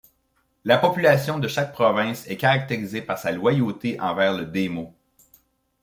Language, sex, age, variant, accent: French, male, 40-49, Français d'Amérique du Nord, Français du Canada